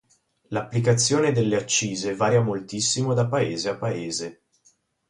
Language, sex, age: Italian, male, 30-39